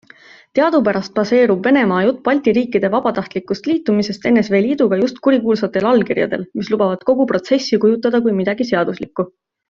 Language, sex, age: Estonian, female, 19-29